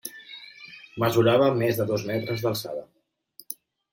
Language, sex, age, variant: Catalan, male, 30-39, Septentrional